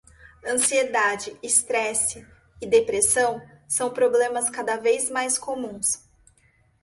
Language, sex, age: Portuguese, female, 30-39